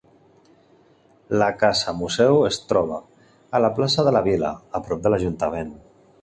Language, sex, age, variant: Catalan, male, 40-49, Central